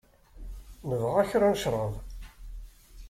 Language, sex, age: Kabyle, male, 50-59